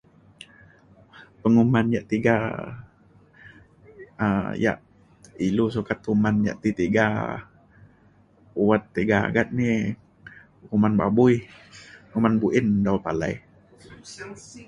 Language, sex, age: Mainstream Kenyah, male, 30-39